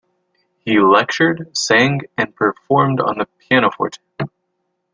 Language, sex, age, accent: English, male, under 19, United States English